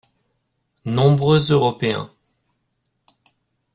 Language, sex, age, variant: French, male, 50-59, Français de métropole